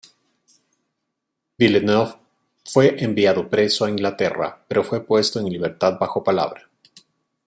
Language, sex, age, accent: Spanish, male, 40-49, Andino-Pacífico: Colombia, Perú, Ecuador, oeste de Bolivia y Venezuela andina